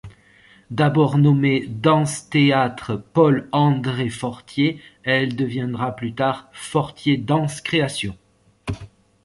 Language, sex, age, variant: French, male, 30-39, Français de métropole